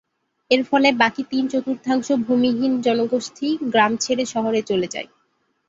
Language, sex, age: Bengali, female, 19-29